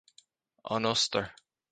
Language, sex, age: Irish, male, 19-29